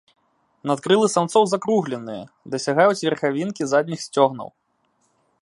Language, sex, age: Belarusian, male, 19-29